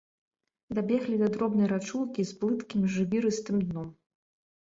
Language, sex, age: Belarusian, female, 19-29